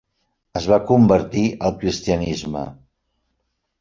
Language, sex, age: Catalan, male, 60-69